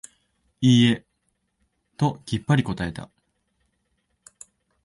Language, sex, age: Japanese, male, 19-29